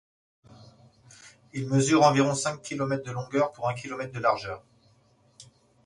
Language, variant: French, Français de métropole